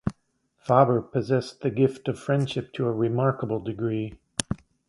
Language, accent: English, United States English